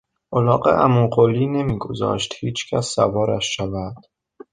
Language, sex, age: Persian, male, under 19